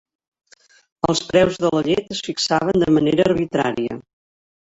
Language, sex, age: Catalan, female, 60-69